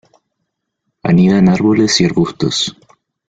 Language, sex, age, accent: Spanish, male, 19-29, Chileno: Chile, Cuyo